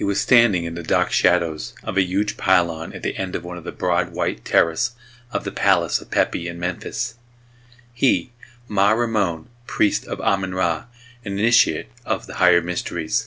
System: none